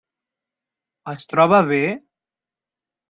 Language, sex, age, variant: Catalan, male, 19-29, Central